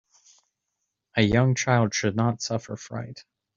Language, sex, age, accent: English, male, 19-29, United States English